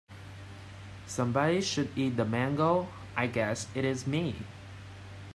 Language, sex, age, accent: English, male, 19-29, Hong Kong English